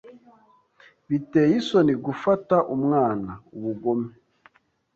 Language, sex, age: Kinyarwanda, male, 19-29